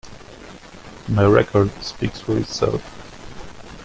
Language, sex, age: English, male, 19-29